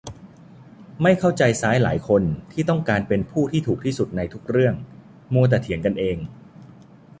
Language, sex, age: Thai, male, 40-49